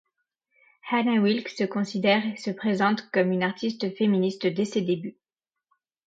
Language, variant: French, Français de métropole